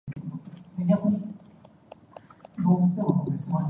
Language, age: Cantonese, 19-29